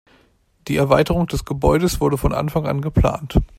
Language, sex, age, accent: German, male, 19-29, Deutschland Deutsch